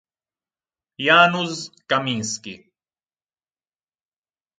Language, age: Italian, 19-29